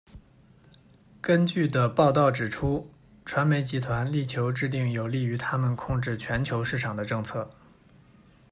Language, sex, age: Chinese, male, 19-29